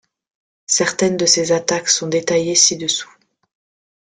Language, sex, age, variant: French, female, under 19, Français de métropole